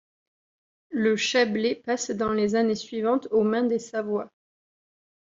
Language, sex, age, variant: French, female, 30-39, Français de métropole